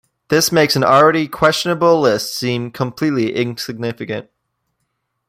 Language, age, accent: English, under 19, Canadian English